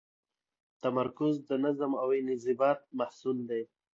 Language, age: Pashto, 30-39